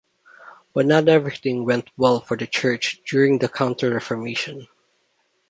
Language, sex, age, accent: English, male, 30-39, Filipino